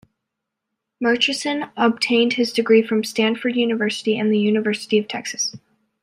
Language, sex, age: English, female, under 19